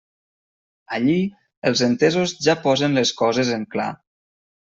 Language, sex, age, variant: Catalan, male, 19-29, Nord-Occidental